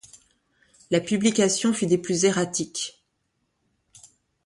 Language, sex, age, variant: French, female, 40-49, Français de métropole